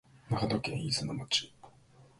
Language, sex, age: Japanese, male, 19-29